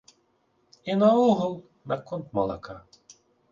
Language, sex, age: Belarusian, male, 30-39